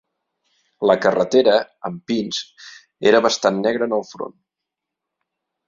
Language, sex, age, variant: Catalan, male, 40-49, Central